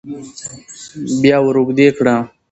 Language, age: Pashto, under 19